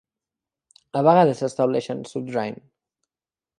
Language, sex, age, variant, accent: Catalan, male, 19-29, Central, gironí